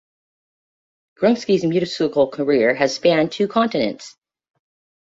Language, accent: English, United States English